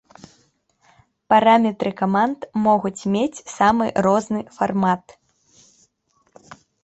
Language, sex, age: Belarusian, female, 19-29